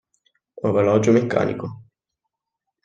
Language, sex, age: Italian, male, under 19